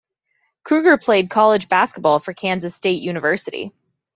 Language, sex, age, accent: English, female, 19-29, United States English